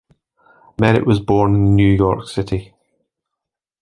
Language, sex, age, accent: English, male, 40-49, Scottish English